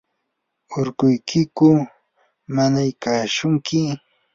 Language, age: Yanahuanca Pasco Quechua, 19-29